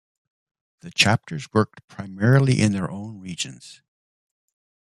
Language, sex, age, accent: English, male, 60-69, Canadian English